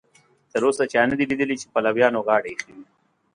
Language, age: Pashto, 30-39